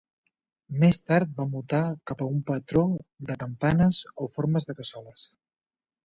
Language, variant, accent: Catalan, Central, central